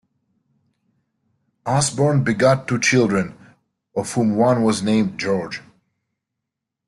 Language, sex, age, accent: English, male, 30-39, United States English